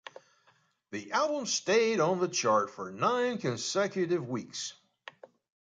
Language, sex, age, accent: English, male, 70-79, United States English